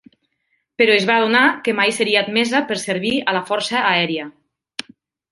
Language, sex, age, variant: Catalan, female, 30-39, Nord-Occidental